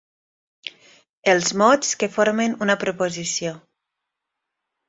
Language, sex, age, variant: Catalan, female, 40-49, Nord-Occidental